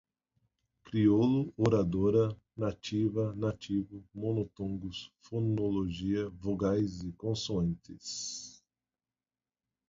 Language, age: Portuguese, 50-59